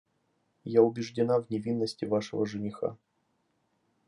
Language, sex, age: Russian, male, 19-29